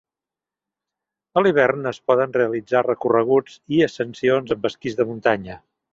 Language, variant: Catalan, Central